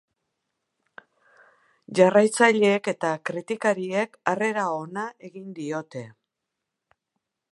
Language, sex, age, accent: Basque, female, 50-59, Mendebalekoa (Araba, Bizkaia, Gipuzkoako mendebaleko herri batzuk)